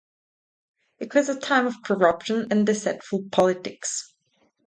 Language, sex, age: English, female, 30-39